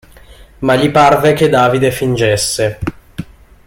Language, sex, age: Italian, male, 19-29